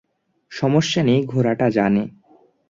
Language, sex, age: Bengali, male, under 19